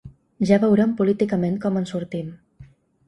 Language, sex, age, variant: Catalan, female, 19-29, Balear